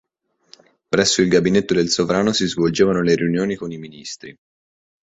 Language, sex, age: Italian, male, 19-29